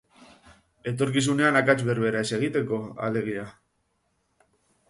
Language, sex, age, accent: Basque, male, 19-29, Mendebalekoa (Araba, Bizkaia, Gipuzkoako mendebaleko herri batzuk)